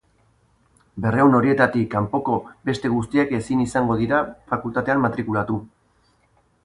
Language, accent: Basque, Erdialdekoa edo Nafarra (Gipuzkoa, Nafarroa)